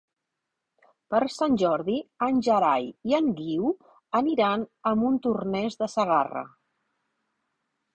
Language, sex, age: Catalan, female, 30-39